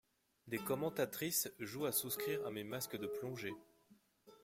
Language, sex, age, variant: French, male, 19-29, Français de métropole